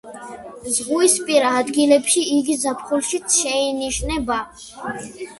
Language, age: Georgian, 30-39